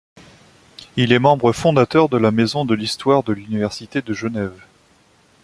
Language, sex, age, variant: French, male, 19-29, Français de métropole